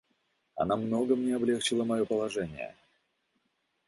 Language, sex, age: Russian, male, 30-39